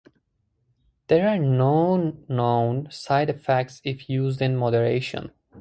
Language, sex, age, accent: English, male, 19-29, United States English